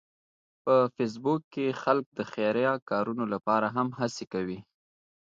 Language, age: Pashto, 19-29